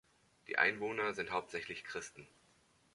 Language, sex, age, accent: German, male, 40-49, Deutschland Deutsch